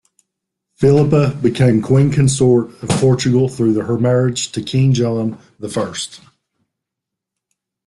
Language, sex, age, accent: English, male, 40-49, United States English